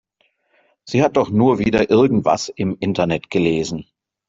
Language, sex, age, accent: German, male, 50-59, Deutschland Deutsch